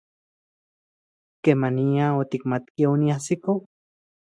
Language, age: Central Puebla Nahuatl, 30-39